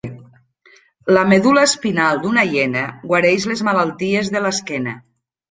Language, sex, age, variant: Catalan, female, 40-49, Nord-Occidental